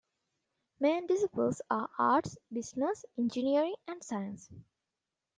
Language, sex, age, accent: English, female, 19-29, India and South Asia (India, Pakistan, Sri Lanka)